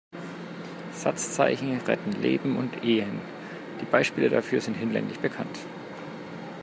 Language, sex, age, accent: German, male, 30-39, Deutschland Deutsch